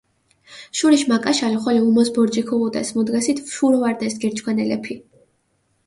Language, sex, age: Mingrelian, female, 19-29